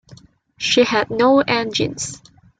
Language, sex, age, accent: English, female, 19-29, Hong Kong English